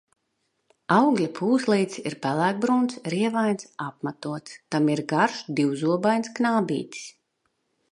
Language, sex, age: Latvian, female, 30-39